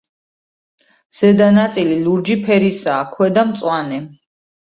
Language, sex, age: Georgian, female, 40-49